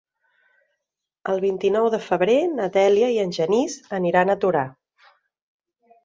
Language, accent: Catalan, Oriental